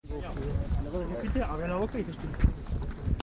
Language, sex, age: English, male, 19-29